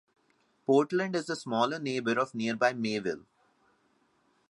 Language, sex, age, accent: English, male, 19-29, India and South Asia (India, Pakistan, Sri Lanka)